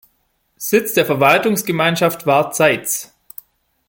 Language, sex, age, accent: German, male, 19-29, Deutschland Deutsch